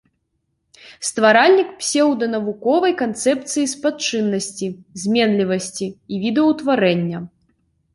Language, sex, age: Belarusian, female, 19-29